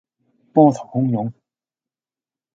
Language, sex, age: Cantonese, male, under 19